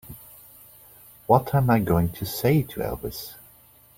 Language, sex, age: English, male, 40-49